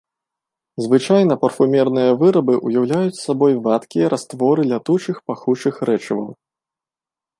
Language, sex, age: Belarusian, male, 19-29